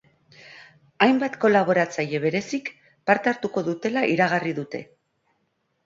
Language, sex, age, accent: Basque, female, 40-49, Erdialdekoa edo Nafarra (Gipuzkoa, Nafarroa)